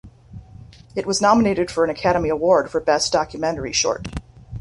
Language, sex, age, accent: English, female, 30-39, United States English